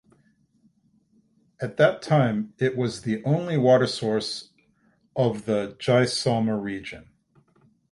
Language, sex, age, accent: English, male, 50-59, United States English